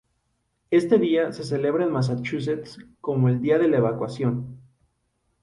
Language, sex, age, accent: Spanish, male, 19-29, México